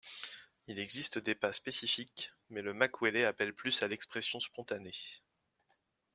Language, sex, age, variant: French, male, 19-29, Français de métropole